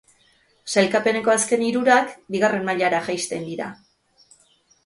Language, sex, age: Basque, female, 50-59